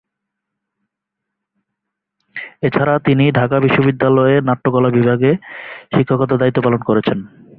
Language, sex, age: Bengali, male, 30-39